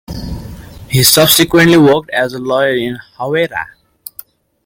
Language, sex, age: English, male, 19-29